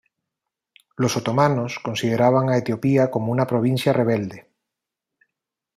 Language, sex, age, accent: Spanish, male, 40-49, España: Islas Canarias